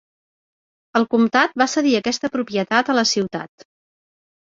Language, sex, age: Catalan, female, 40-49